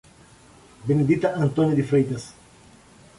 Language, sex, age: Portuguese, male, 40-49